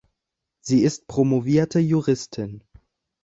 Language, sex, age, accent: German, male, under 19, Deutschland Deutsch